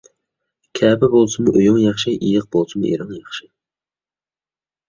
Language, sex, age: Uyghur, male, 19-29